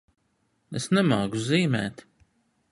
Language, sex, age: Latvian, male, 50-59